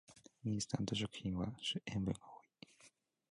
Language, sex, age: Japanese, male, 19-29